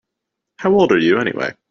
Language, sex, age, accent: English, male, under 19, United States English